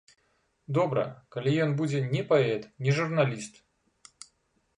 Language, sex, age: Belarusian, male, 50-59